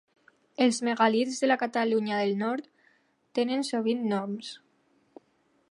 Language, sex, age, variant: Catalan, female, under 19, Alacantí